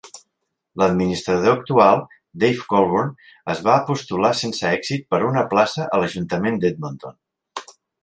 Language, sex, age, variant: Catalan, male, 40-49, Central